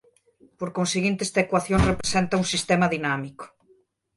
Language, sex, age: Galician, female, 50-59